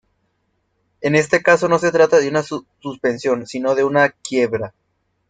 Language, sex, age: Spanish, male, under 19